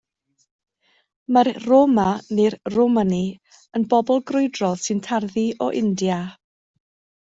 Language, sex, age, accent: Welsh, female, 50-59, Y Deyrnas Unedig Cymraeg